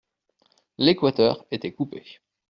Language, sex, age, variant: French, male, 30-39, Français de métropole